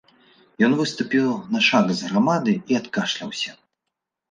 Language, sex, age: Belarusian, male, 19-29